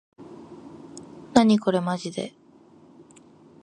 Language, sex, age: Japanese, female, 19-29